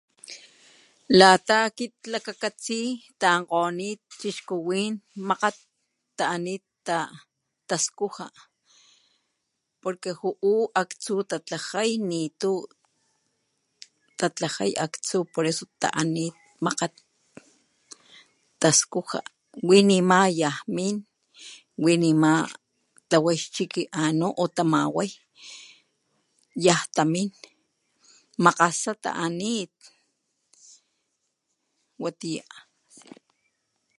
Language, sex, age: Papantla Totonac, male, 60-69